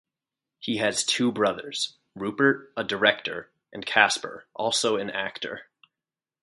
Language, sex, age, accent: English, male, 19-29, United States English